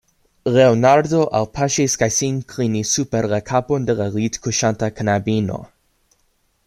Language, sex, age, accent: Esperanto, male, 19-29, Internacia